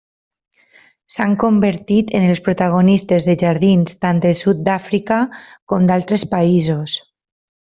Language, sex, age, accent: Catalan, female, 30-39, valencià